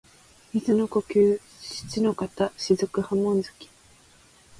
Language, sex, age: Japanese, female, 19-29